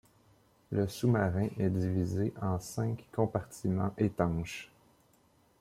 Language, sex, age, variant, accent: French, male, 30-39, Français d'Amérique du Nord, Français du Canada